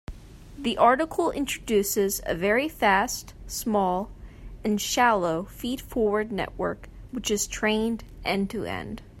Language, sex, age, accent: English, female, 19-29, United States English